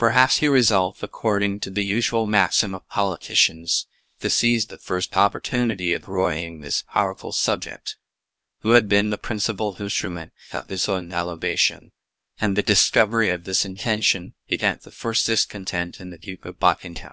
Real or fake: fake